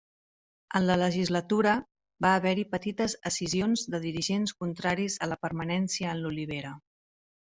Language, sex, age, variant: Catalan, female, 30-39, Central